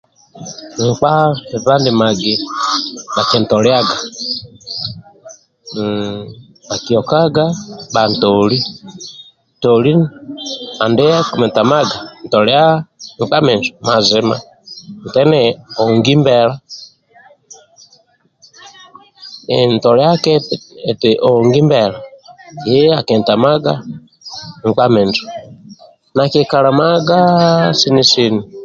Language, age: Amba (Uganda), 30-39